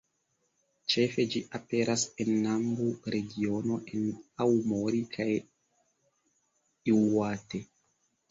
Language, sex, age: Esperanto, male, 19-29